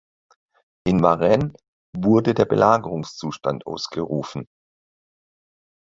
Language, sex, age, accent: German, male, 50-59, Deutschland Deutsch